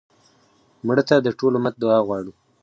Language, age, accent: Pashto, 19-29, معیاري پښتو